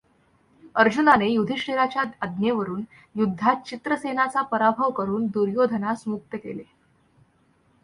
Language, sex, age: Marathi, female, under 19